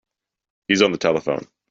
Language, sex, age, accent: English, male, under 19, United States English